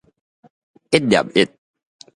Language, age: Min Nan Chinese, 19-29